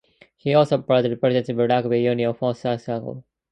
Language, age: English, under 19